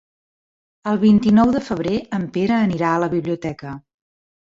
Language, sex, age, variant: Catalan, female, 50-59, Central